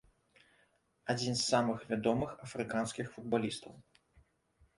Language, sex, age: Belarusian, male, 30-39